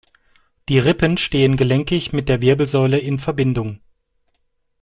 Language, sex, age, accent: German, male, 30-39, Deutschland Deutsch